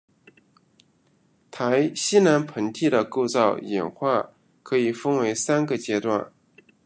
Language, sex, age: Chinese, male, 30-39